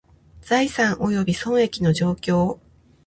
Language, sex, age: Japanese, female, 30-39